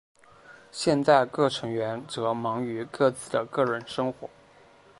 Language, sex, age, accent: Chinese, male, under 19, 出生地：浙江省